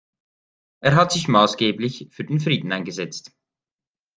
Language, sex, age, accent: German, male, 19-29, Schweizerdeutsch